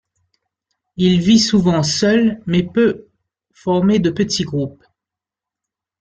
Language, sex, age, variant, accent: French, male, 30-39, Français des départements et régions d'outre-mer, Français de La Réunion